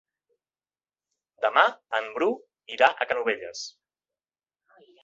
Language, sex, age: Catalan, male, 40-49